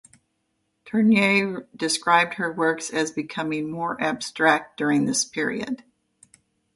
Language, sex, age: English, female, 50-59